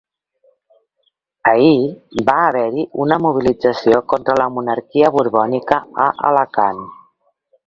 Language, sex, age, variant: Catalan, female, 50-59, Central